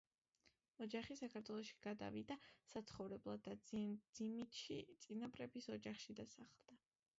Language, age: Georgian, under 19